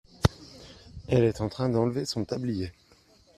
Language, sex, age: French, male, 30-39